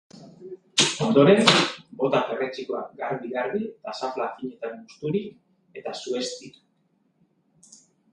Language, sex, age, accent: Basque, male, 40-49, Mendebalekoa (Araba, Bizkaia, Gipuzkoako mendebaleko herri batzuk)